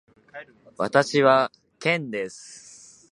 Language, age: Japanese, 19-29